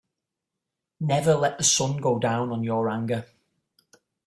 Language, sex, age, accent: English, male, 40-49, England English